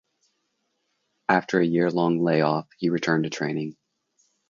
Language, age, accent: English, 40-49, United States English